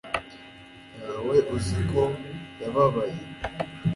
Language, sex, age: Kinyarwanda, male, under 19